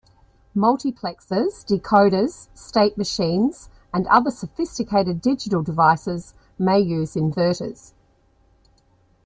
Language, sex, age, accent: English, female, 50-59, Australian English